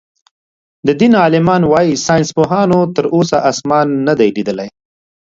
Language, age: Pashto, 30-39